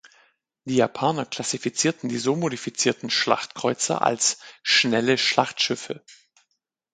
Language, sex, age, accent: German, male, 40-49, Deutschland Deutsch